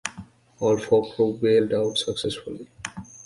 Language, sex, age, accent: English, male, 19-29, United States English